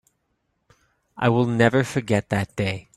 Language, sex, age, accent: English, male, 30-39, United States English